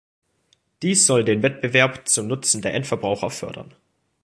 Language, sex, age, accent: German, male, under 19, Deutschland Deutsch